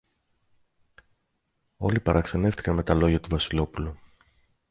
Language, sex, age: Greek, male, 30-39